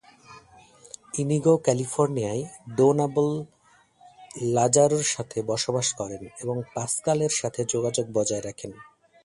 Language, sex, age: Bengali, male, 30-39